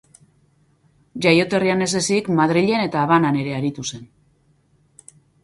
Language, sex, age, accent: Basque, female, 40-49, Mendebalekoa (Araba, Bizkaia, Gipuzkoako mendebaleko herri batzuk)